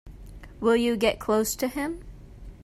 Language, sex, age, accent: English, female, 19-29, United States English